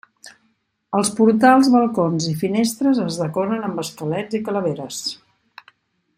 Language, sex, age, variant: Catalan, female, 50-59, Central